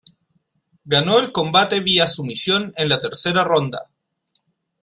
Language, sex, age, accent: Spanish, male, 30-39, Chileno: Chile, Cuyo